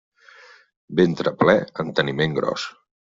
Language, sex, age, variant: Catalan, male, 19-29, Central